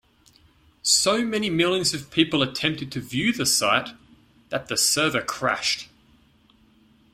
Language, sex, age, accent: English, male, 30-39, Australian English